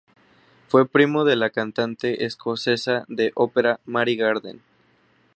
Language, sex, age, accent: Spanish, male, 19-29, México